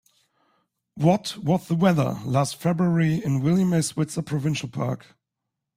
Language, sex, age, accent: English, male, 19-29, United States English